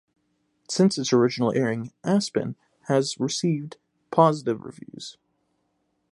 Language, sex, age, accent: English, male, under 19, United States English